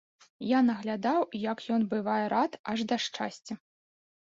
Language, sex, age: Belarusian, female, 30-39